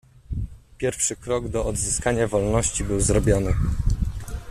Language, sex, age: Polish, male, 30-39